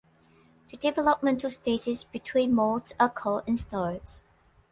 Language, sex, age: English, female, 19-29